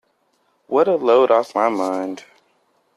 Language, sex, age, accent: English, male, 19-29, United States English